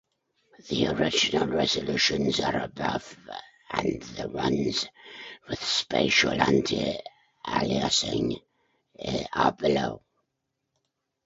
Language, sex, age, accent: English, male, 70-79, Scottish English